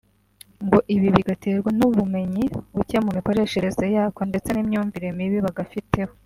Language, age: Kinyarwanda, 19-29